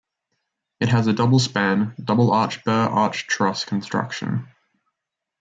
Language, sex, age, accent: English, male, under 19, Australian English